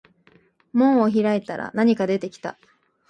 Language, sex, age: Japanese, female, 19-29